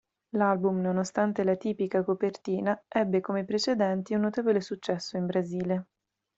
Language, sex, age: Italian, female, 19-29